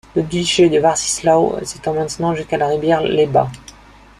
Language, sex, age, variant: French, male, 30-39, Français de métropole